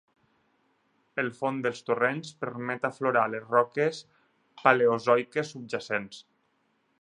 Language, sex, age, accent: Catalan, male, 30-39, Tortosí